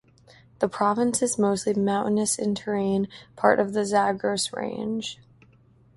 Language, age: English, 19-29